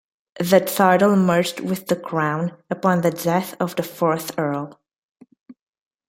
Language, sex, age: English, female, under 19